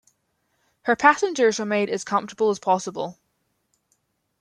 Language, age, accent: English, 19-29, England English